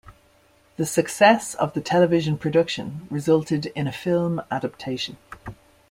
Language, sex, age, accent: English, female, 50-59, Irish English